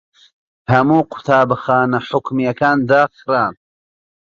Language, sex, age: Central Kurdish, male, 30-39